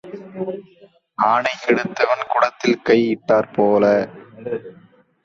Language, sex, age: Tamil, male, 19-29